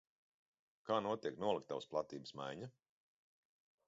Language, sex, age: Latvian, male, 40-49